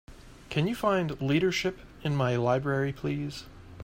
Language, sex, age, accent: English, male, 19-29, United States English